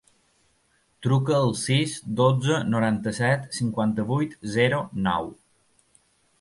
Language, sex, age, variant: Catalan, male, 19-29, Balear